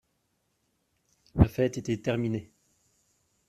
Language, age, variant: French, 30-39, Français de métropole